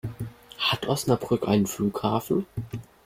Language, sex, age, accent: German, male, under 19, Deutschland Deutsch